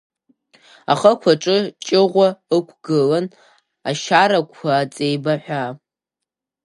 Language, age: Abkhazian, under 19